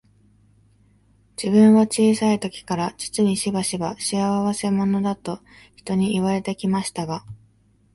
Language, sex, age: Japanese, female, 19-29